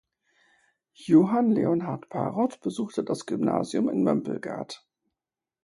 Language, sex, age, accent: German, female, 50-59, Deutschland Deutsch